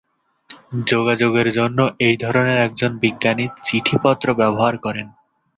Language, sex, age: Bengali, male, 19-29